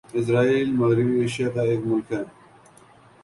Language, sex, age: Urdu, male, 19-29